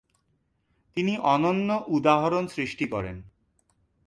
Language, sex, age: Bengali, male, 30-39